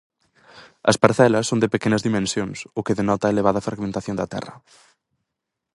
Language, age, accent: Galician, under 19, Central (gheada); Oriental (común en zona oriental)